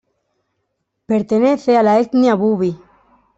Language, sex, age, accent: Spanish, female, 19-29, España: Sur peninsular (Andalucia, Extremadura, Murcia)